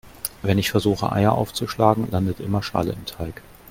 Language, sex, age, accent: German, male, 40-49, Deutschland Deutsch